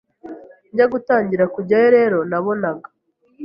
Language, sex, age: Kinyarwanda, female, 19-29